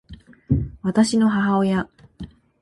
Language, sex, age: Japanese, female, 19-29